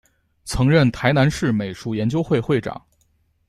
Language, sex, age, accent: Chinese, male, 19-29, 出生地：河北省